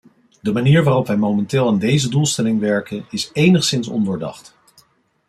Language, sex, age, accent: Dutch, male, 40-49, Nederlands Nederlands